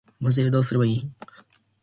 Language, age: Japanese, 19-29